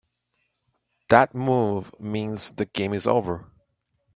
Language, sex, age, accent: English, male, 30-39, United States English